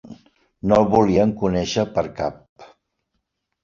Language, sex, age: Catalan, male, 60-69